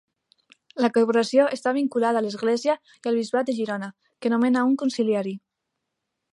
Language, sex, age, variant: Catalan, female, under 19, Alacantí